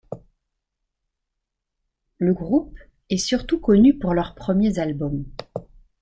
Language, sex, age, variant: French, female, 50-59, Français de métropole